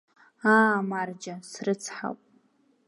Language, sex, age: Abkhazian, female, 19-29